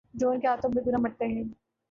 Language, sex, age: Urdu, female, 19-29